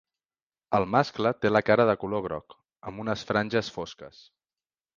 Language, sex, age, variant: Catalan, male, 19-29, Central